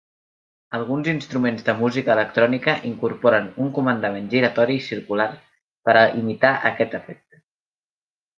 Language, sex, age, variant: Catalan, male, under 19, Central